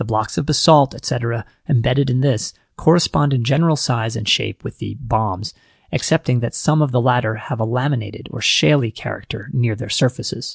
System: none